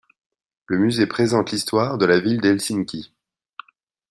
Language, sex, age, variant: French, male, 30-39, Français de métropole